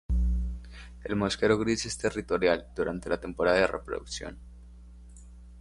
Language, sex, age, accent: Spanish, male, under 19, Caribe: Cuba, Venezuela, Puerto Rico, República Dominicana, Panamá, Colombia caribeña, México caribeño, Costa del golfo de México